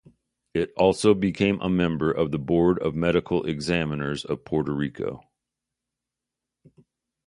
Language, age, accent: English, 50-59, United States English